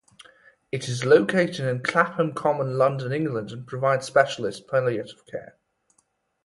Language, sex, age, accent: English, male, 19-29, England English